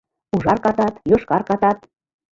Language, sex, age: Mari, female, 40-49